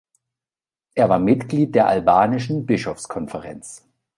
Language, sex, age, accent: German, male, 40-49, Deutschland Deutsch